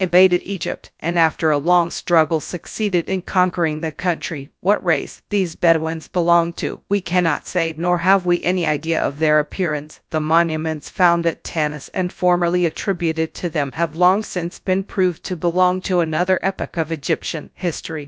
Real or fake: fake